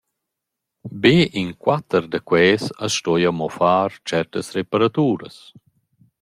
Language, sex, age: Romansh, male, 40-49